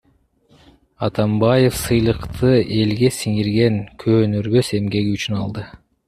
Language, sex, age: Kyrgyz, male, 30-39